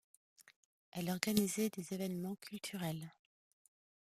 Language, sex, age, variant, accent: French, female, 30-39, Français d'Europe, Français de Suisse